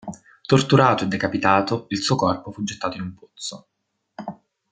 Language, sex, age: Italian, male, 19-29